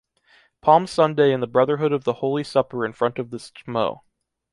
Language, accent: English, United States English